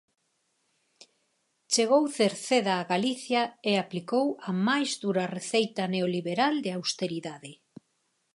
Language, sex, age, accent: Galician, female, 50-59, Normativo (estándar)